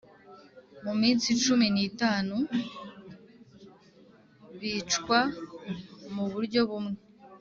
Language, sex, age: Kinyarwanda, female, under 19